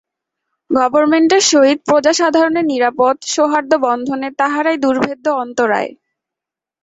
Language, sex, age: Bengali, female, 19-29